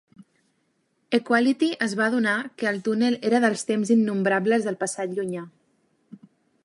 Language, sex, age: Catalan, female, 19-29